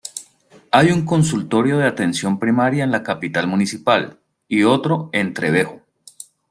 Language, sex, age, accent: Spanish, male, 30-39, Caribe: Cuba, Venezuela, Puerto Rico, República Dominicana, Panamá, Colombia caribeña, México caribeño, Costa del golfo de México